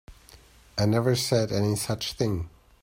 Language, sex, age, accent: English, male, 30-39, England English